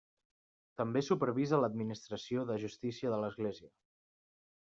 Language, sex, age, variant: Catalan, male, 19-29, Central